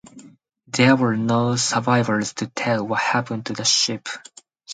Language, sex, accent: English, male, United States English